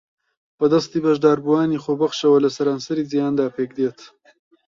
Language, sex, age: Central Kurdish, male, 19-29